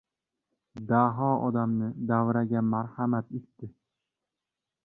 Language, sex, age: Uzbek, male, 19-29